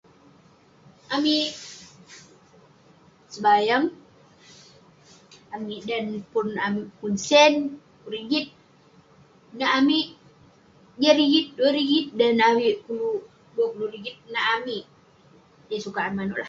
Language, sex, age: Western Penan, female, under 19